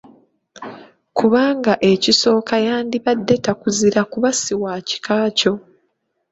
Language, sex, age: Ganda, female, 30-39